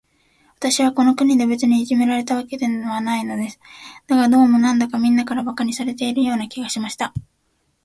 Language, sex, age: Japanese, female, 19-29